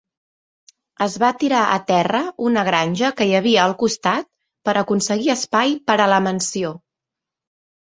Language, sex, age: Catalan, female, 30-39